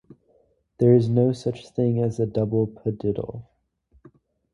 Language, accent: English, United States English